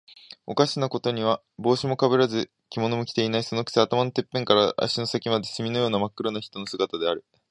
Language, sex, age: Japanese, male, 19-29